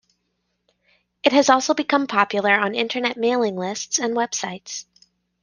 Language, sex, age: English, female, 30-39